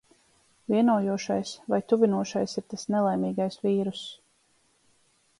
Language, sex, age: Latvian, female, 30-39